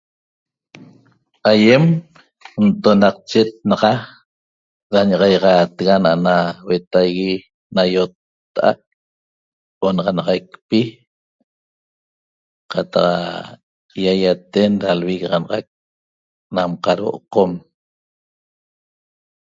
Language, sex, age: Toba, male, 60-69